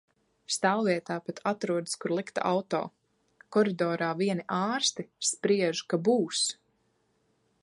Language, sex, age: Latvian, female, 19-29